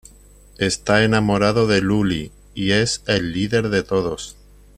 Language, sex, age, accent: Spanish, male, 50-59, España: Sur peninsular (Andalucia, Extremadura, Murcia)